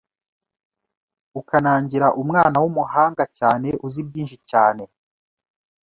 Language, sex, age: Kinyarwanda, male, 30-39